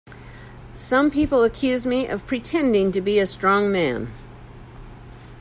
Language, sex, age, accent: English, female, 60-69, United States English